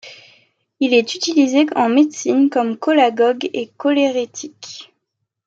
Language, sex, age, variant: French, female, 19-29, Français de métropole